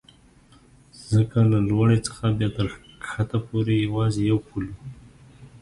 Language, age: Pashto, 30-39